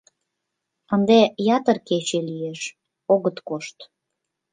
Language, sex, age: Mari, female, 19-29